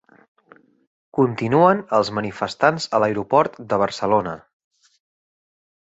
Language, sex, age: Catalan, male, 30-39